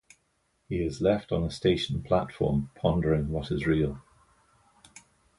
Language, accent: English, Irish English